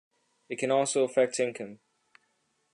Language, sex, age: English, male, under 19